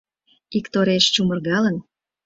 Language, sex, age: Mari, female, 30-39